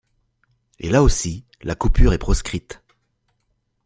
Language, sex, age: French, male, 40-49